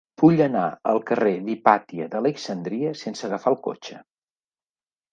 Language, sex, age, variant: Catalan, male, 50-59, Central